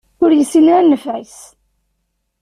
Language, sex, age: Kabyle, female, 19-29